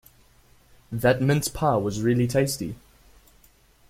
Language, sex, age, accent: English, male, under 19, Southern African (South Africa, Zimbabwe, Namibia)